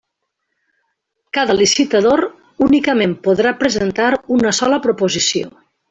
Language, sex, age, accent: Catalan, female, 50-59, valencià